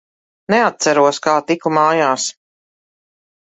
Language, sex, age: Latvian, female, 40-49